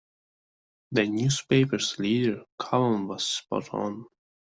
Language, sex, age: English, male, 19-29